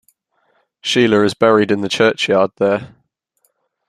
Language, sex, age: English, male, 19-29